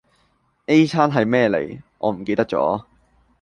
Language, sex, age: Cantonese, male, 19-29